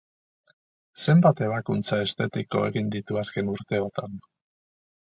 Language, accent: Basque, Erdialdekoa edo Nafarra (Gipuzkoa, Nafarroa)